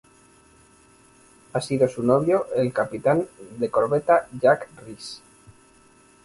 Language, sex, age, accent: Spanish, male, 19-29, España: Norte peninsular (Asturias, Castilla y León, Cantabria, País Vasco, Navarra, Aragón, La Rioja, Guadalajara, Cuenca)